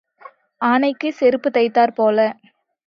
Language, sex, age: Tamil, female, 19-29